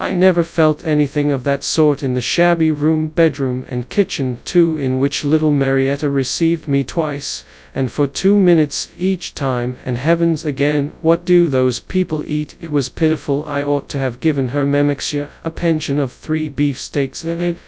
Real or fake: fake